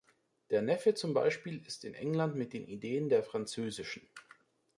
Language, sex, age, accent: German, male, 30-39, Deutschland Deutsch